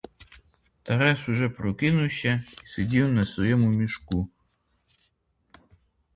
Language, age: Ukrainian, under 19